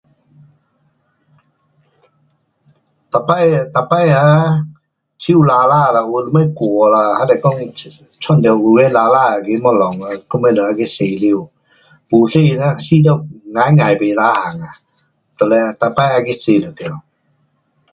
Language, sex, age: Pu-Xian Chinese, male, 60-69